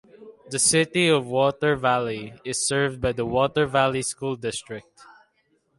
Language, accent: English, Filipino